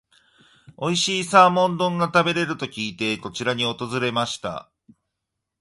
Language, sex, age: Japanese, male, 40-49